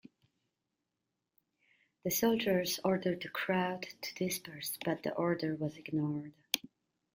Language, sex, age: English, female, 40-49